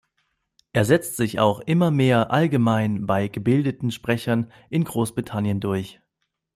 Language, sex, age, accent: German, male, 19-29, Deutschland Deutsch